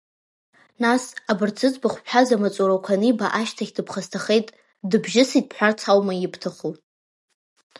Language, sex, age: Abkhazian, female, 19-29